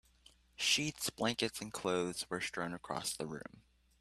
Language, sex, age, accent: English, male, 19-29, United States English